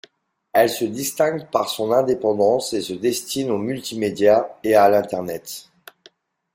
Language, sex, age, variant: French, male, 40-49, Français de métropole